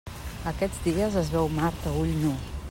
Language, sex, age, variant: Catalan, female, 50-59, Central